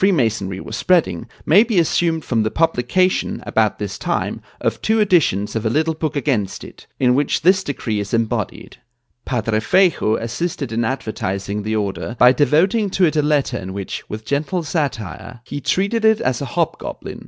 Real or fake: real